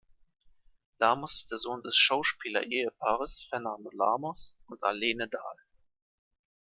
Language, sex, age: German, male, 19-29